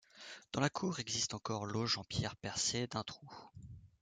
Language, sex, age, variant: French, male, 19-29, Français de métropole